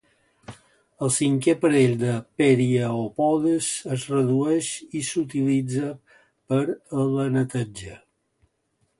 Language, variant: Catalan, Balear